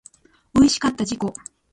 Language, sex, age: Japanese, female, 30-39